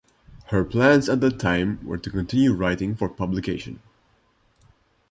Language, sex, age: English, male, 19-29